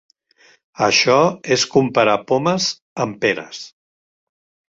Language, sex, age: Catalan, male, 60-69